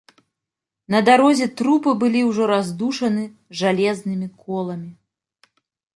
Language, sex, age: Belarusian, female, 30-39